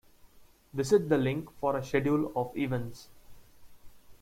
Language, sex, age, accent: English, male, 19-29, India and South Asia (India, Pakistan, Sri Lanka)